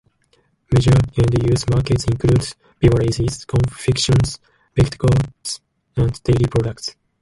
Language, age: English, 19-29